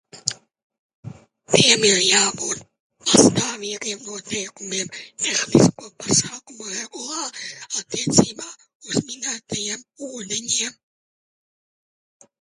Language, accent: Latvian, bez akcenta